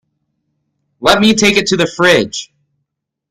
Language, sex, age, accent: English, male, 19-29, United States English